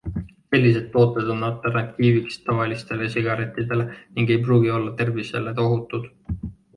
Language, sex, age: Estonian, male, 19-29